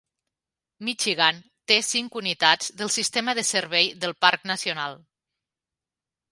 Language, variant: Catalan, Nord-Occidental